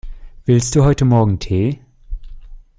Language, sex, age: German, male, 19-29